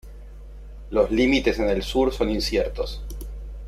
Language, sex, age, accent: Spanish, male, 50-59, Rioplatense: Argentina, Uruguay, este de Bolivia, Paraguay